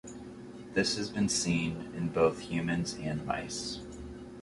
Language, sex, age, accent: English, male, 19-29, United States English